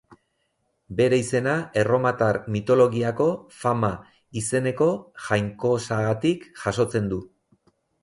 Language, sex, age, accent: Basque, male, 40-49, Erdialdekoa edo Nafarra (Gipuzkoa, Nafarroa)